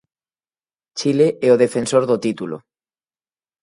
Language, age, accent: Galician, 19-29, Normativo (estándar)